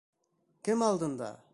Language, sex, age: Bashkir, male, 40-49